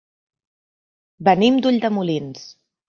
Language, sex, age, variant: Catalan, female, 19-29, Central